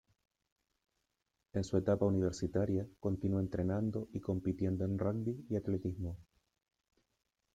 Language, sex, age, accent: Spanish, male, 30-39, Chileno: Chile, Cuyo